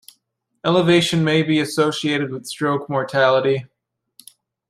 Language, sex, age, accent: English, male, 19-29, United States English